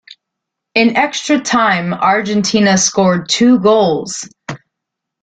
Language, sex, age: English, female, 30-39